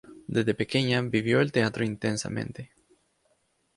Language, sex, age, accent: Spanish, male, 19-29, América central